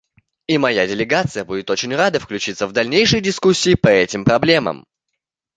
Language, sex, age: Russian, male, 19-29